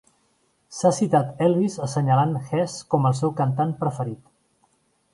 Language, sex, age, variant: Catalan, male, 40-49, Central